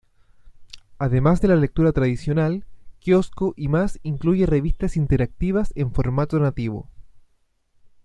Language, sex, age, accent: Spanish, male, 19-29, Chileno: Chile, Cuyo